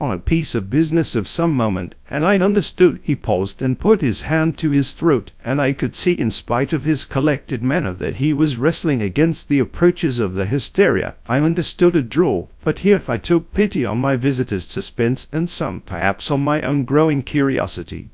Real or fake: fake